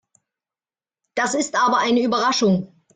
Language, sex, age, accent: German, female, 40-49, Deutschland Deutsch